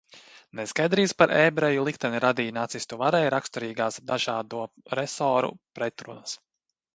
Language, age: Latvian, 30-39